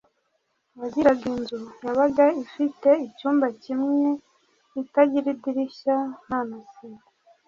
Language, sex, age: Kinyarwanda, female, 30-39